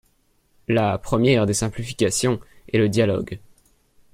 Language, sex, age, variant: French, male, 19-29, Français de métropole